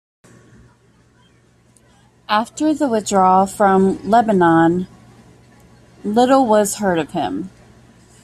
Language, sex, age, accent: English, female, 40-49, United States English